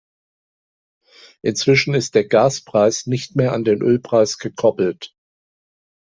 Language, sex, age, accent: German, male, 60-69, Deutschland Deutsch